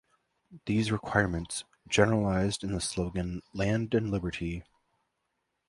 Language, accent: English, United States English